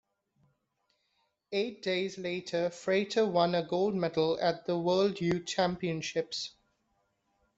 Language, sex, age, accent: English, male, 19-29, India and South Asia (India, Pakistan, Sri Lanka)